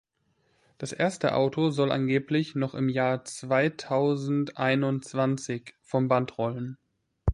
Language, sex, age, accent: German, male, 19-29, Deutschland Deutsch